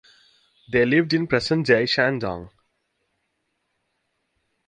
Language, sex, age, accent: English, male, 19-29, United States English